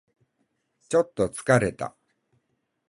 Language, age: Japanese, 40-49